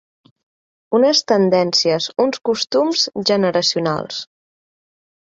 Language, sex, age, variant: Catalan, female, 19-29, Central